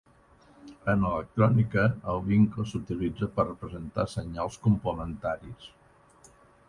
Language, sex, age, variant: Catalan, male, 60-69, Central